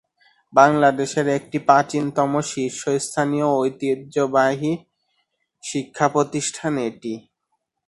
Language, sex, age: Bengali, male, 19-29